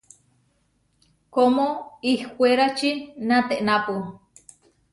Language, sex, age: Huarijio, female, 30-39